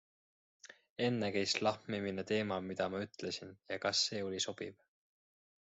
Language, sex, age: Estonian, male, 19-29